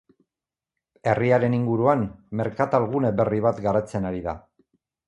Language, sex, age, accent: Basque, male, 50-59, Mendebalekoa (Araba, Bizkaia, Gipuzkoako mendebaleko herri batzuk)